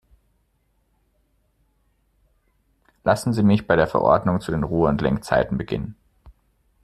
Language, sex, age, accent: German, male, 30-39, Deutschland Deutsch